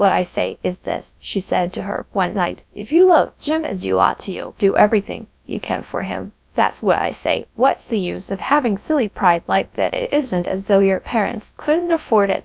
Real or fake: fake